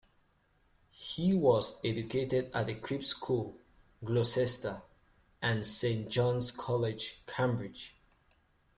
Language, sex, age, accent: English, male, 19-29, England English